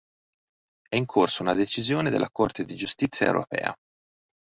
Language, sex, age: Italian, male, 40-49